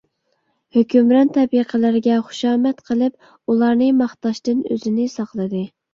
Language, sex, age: Uyghur, female, 19-29